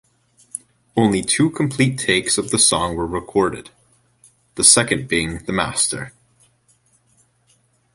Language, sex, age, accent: English, male, 19-29, United States English